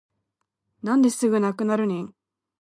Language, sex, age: Japanese, female, under 19